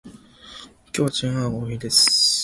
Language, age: Japanese, 19-29